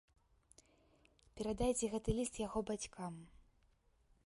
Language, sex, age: Belarusian, female, under 19